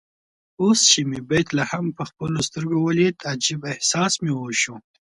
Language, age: Pashto, 19-29